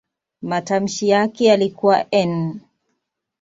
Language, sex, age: Swahili, female, 30-39